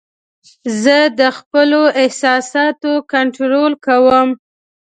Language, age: Pashto, 19-29